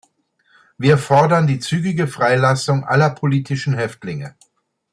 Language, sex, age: German, male, 60-69